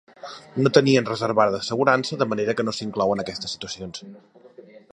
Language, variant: Catalan, Nord-Occidental